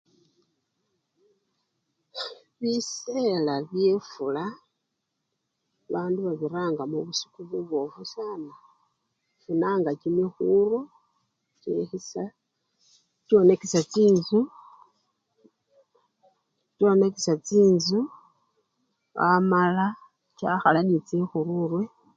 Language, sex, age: Luyia, female, 40-49